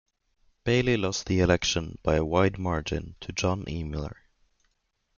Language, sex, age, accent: English, male, 19-29, United States English